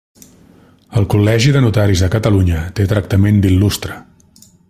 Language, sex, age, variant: Catalan, male, 40-49, Central